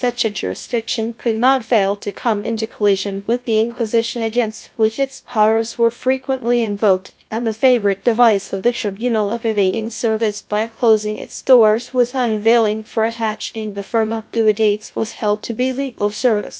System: TTS, GlowTTS